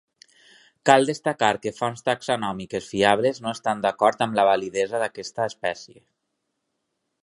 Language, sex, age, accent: Catalan, male, 30-39, valencià